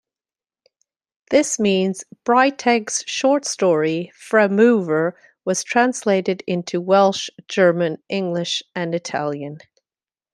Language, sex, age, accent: English, female, 40-49, Canadian English